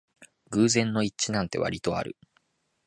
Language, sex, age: Japanese, male, 19-29